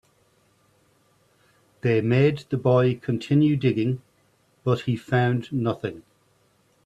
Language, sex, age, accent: English, male, 40-49, Irish English